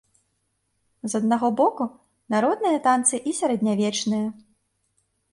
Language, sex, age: Belarusian, female, 19-29